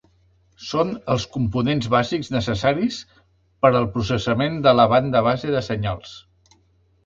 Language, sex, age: Catalan, male, 50-59